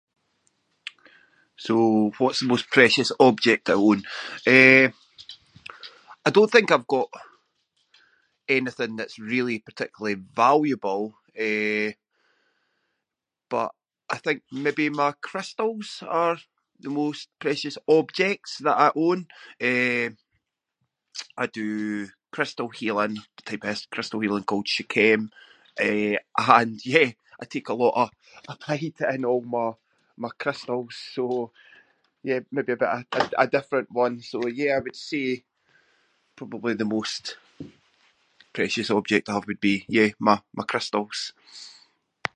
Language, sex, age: Scots, male, 40-49